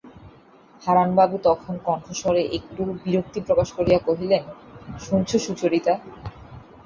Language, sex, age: Bengali, female, 19-29